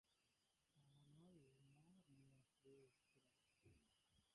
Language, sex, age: Tamil, male, 19-29